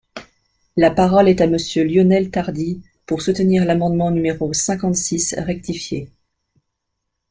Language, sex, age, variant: French, female, 30-39, Français de métropole